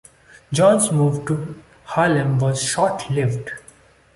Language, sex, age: English, male, 19-29